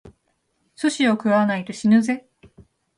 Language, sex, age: Japanese, female, 19-29